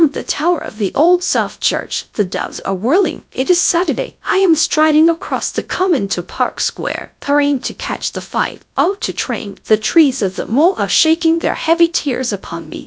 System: TTS, GradTTS